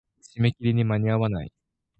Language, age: Japanese, 19-29